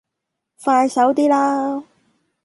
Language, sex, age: Cantonese, female, 40-49